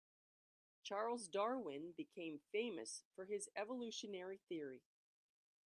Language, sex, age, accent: English, female, 60-69, United States English